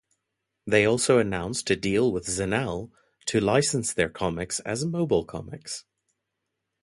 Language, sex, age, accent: English, male, 19-29, Southern African (South Africa, Zimbabwe, Namibia)